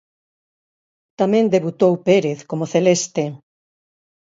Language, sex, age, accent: Galician, female, 60-69, Normativo (estándar)